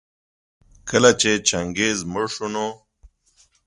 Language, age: Pashto, 40-49